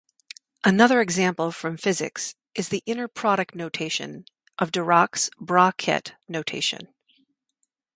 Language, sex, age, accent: English, female, 50-59, United States English